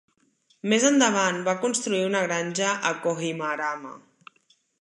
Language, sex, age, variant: Catalan, female, 30-39, Central